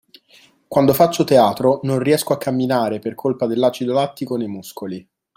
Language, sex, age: Italian, male, 19-29